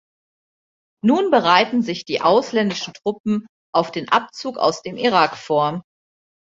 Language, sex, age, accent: German, female, 40-49, Deutschland Deutsch